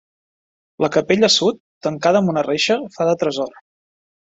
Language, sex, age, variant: Catalan, male, 30-39, Central